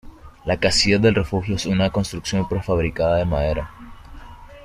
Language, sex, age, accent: Spanish, male, 19-29, México